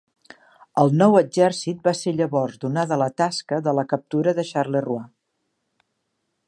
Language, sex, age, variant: Catalan, female, 60-69, Septentrional